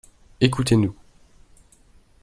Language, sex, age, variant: French, male, 19-29, Français de métropole